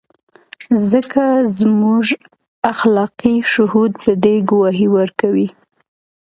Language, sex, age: Pashto, female, 19-29